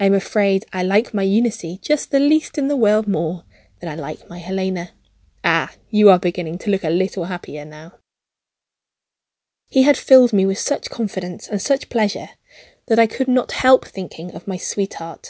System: none